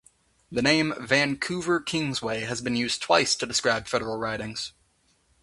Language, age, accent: English, 19-29, United States English